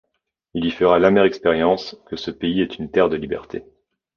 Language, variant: French, Français de métropole